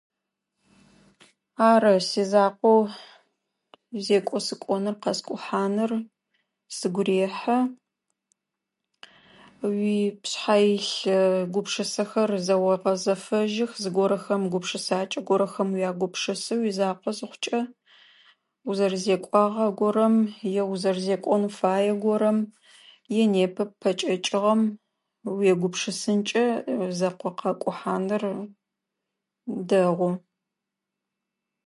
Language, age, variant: Adyghe, 40-49, Адыгабзэ (Кирил, пстэумэ зэдыряе)